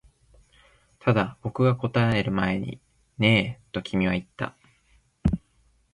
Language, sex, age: Japanese, male, 19-29